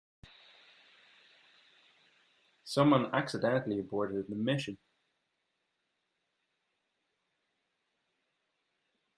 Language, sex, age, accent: English, male, 30-39, Irish English